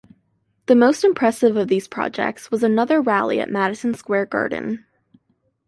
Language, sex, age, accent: English, female, 19-29, United States English